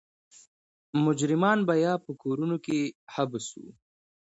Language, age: Pashto, 19-29